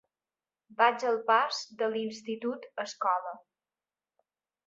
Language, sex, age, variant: Catalan, female, 40-49, Balear